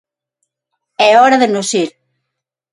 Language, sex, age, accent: Galician, female, 40-49, Atlántico (seseo e gheada); Neofalante